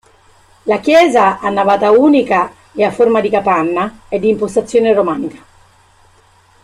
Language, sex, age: Italian, female, 50-59